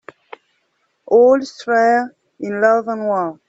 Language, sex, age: English, female, 50-59